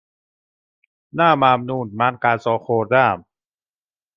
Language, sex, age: Persian, male, 40-49